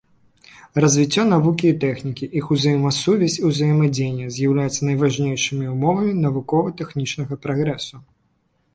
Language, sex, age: Belarusian, male, 19-29